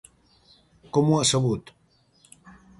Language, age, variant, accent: Catalan, 50-59, Central, central